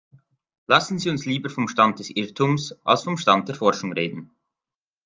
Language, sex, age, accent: German, male, 19-29, Schweizerdeutsch